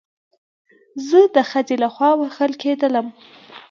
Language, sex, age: Pashto, female, 19-29